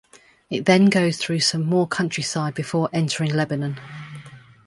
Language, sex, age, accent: English, female, 30-39, England English